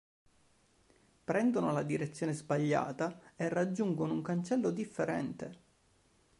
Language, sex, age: Italian, male, 30-39